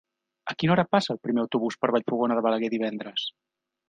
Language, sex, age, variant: Catalan, male, 30-39, Central